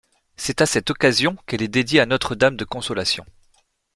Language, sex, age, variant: French, male, 30-39, Français de métropole